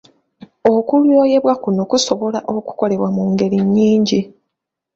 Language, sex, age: Ganda, female, 30-39